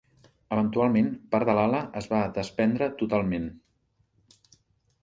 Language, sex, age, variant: Catalan, male, 50-59, Central